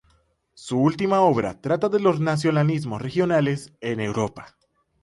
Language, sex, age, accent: Spanish, male, 19-29, Caribe: Cuba, Venezuela, Puerto Rico, República Dominicana, Panamá, Colombia caribeña, México caribeño, Costa del golfo de México